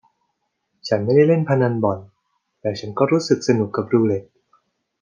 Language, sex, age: Thai, male, 40-49